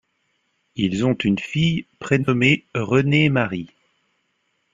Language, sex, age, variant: French, male, 30-39, Français de métropole